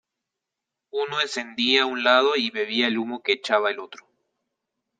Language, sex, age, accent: Spanish, male, 19-29, Andino-Pacífico: Colombia, Perú, Ecuador, oeste de Bolivia y Venezuela andina